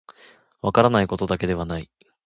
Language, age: Japanese, 19-29